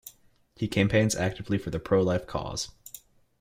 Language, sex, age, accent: English, male, 19-29, United States English